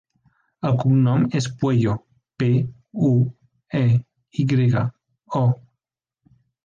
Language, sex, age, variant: Catalan, male, 19-29, Central